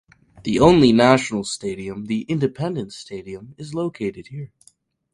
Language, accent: English, United States English